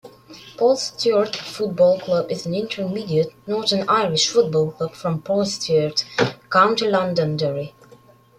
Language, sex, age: English, male, 19-29